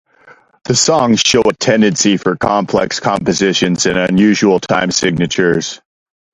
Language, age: English, 40-49